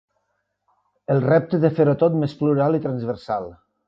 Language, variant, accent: Catalan, Valencià meridional, valencià